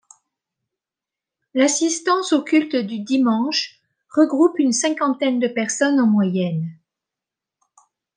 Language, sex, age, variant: French, female, 50-59, Français de métropole